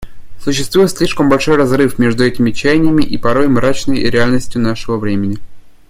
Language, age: Russian, 19-29